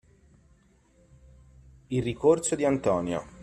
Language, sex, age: Italian, male, 30-39